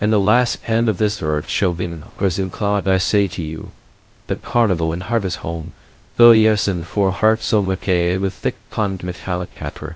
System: TTS, VITS